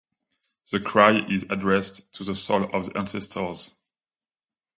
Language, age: English, 30-39